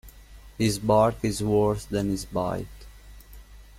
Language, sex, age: English, male, 19-29